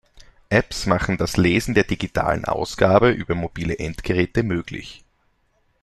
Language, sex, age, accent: German, male, 19-29, Österreichisches Deutsch